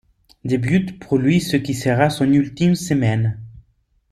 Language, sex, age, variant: French, male, 30-39, Français de métropole